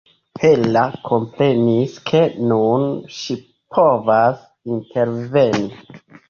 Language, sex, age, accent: Esperanto, male, 19-29, Internacia